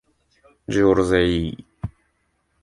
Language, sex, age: Japanese, male, 19-29